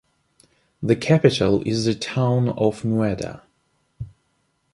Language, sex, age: English, male, 30-39